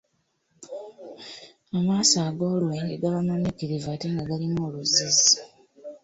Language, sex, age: Ganda, female, 19-29